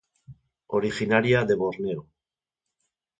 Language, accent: Spanish, España: Norte peninsular (Asturias, Castilla y León, Cantabria, País Vasco, Navarra, Aragón, La Rioja, Guadalajara, Cuenca)